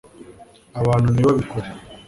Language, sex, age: Kinyarwanda, male, 19-29